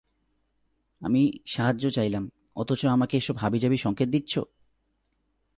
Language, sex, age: Bengali, male, 19-29